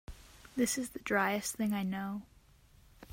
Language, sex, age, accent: English, female, under 19, United States English